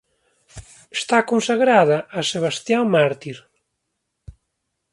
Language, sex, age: Galician, male, 40-49